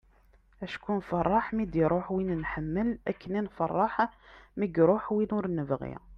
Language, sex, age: Kabyle, female, 19-29